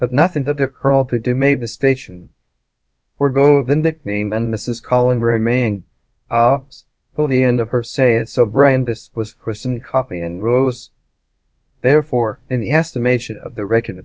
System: TTS, VITS